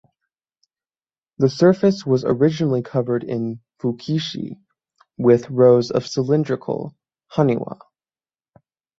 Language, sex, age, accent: English, male, under 19, United States English